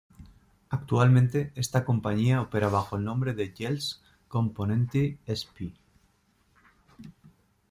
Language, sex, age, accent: Spanish, female, under 19, España: Norte peninsular (Asturias, Castilla y León, Cantabria, País Vasco, Navarra, Aragón, La Rioja, Guadalajara, Cuenca)